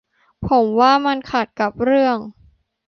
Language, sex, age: Thai, female, 19-29